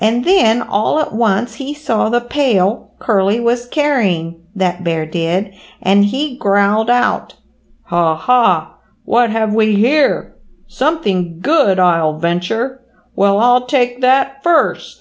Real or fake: real